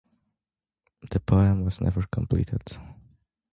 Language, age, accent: English, under 19, United States English